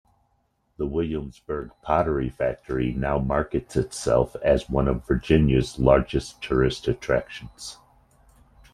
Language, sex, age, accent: English, male, 50-59, United States English